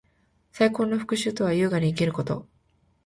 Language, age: Japanese, 19-29